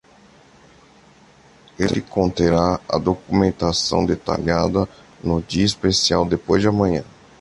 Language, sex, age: Portuguese, male, 30-39